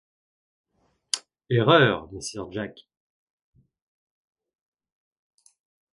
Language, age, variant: French, 50-59, Français de métropole